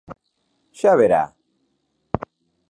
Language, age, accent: Galician, 30-39, Normativo (estándar)